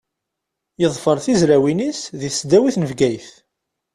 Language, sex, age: Kabyle, male, 30-39